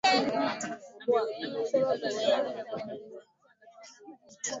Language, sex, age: Swahili, male, 19-29